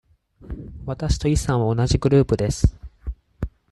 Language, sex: Japanese, male